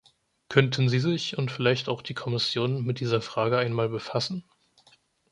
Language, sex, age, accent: German, male, 19-29, Deutschland Deutsch